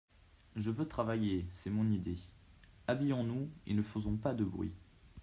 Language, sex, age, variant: French, male, 19-29, Français de métropole